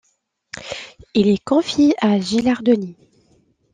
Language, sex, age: French, female, 30-39